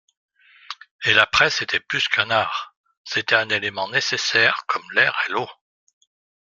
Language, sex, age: French, male, 60-69